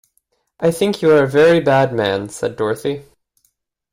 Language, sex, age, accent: English, male, 19-29, Canadian English